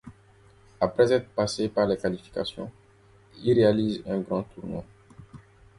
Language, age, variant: French, 19-29, Français d'Afrique subsaharienne et des îles africaines